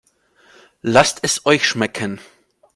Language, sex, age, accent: German, male, 30-39, Österreichisches Deutsch